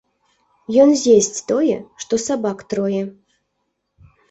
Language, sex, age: Belarusian, female, 19-29